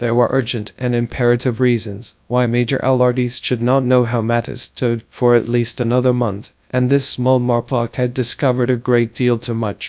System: TTS, GradTTS